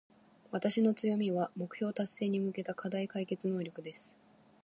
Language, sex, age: Japanese, female, 19-29